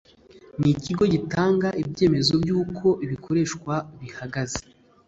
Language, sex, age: Kinyarwanda, male, 19-29